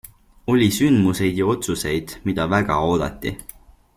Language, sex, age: Estonian, male, 19-29